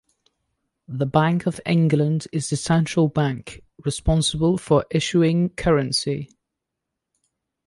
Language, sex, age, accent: English, male, 19-29, England English